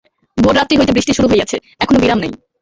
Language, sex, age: Bengali, female, under 19